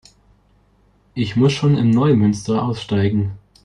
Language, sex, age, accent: German, male, 19-29, Deutschland Deutsch